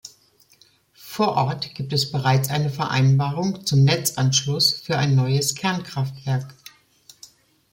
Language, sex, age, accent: German, female, 50-59, Deutschland Deutsch